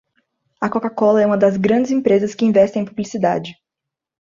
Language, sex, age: Portuguese, female, 19-29